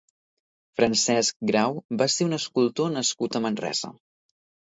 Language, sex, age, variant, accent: Catalan, male, 19-29, Central, central